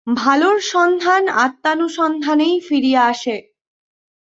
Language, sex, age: Bengali, female, 19-29